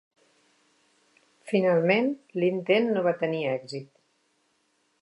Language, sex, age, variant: Catalan, female, 60-69, Central